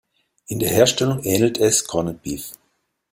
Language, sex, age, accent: German, male, 50-59, Deutschland Deutsch